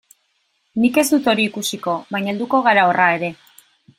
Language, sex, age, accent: Basque, female, 40-49, Mendebalekoa (Araba, Bizkaia, Gipuzkoako mendebaleko herri batzuk)